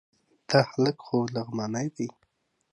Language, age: Pashto, 19-29